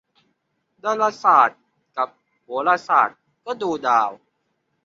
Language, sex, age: Thai, male, 19-29